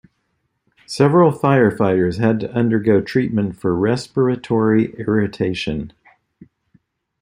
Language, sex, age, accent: English, male, 60-69, United States English